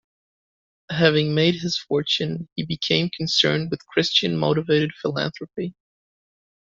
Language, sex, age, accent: English, male, 30-39, United States English